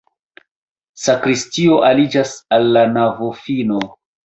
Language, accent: Esperanto, Internacia